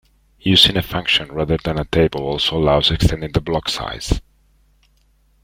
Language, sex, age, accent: English, male, 40-49, United States English